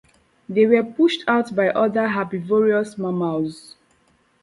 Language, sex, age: English, female, 19-29